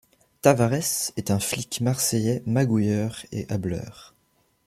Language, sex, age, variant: French, male, under 19, Français de métropole